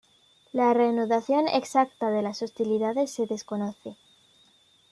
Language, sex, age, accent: Spanish, female, under 19, España: Centro-Sur peninsular (Madrid, Toledo, Castilla-La Mancha)